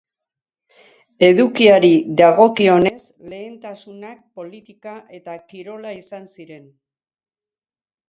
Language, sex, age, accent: Basque, female, 70-79, Erdialdekoa edo Nafarra (Gipuzkoa, Nafarroa)